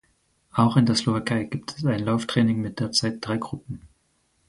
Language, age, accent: German, 19-29, Deutschland Deutsch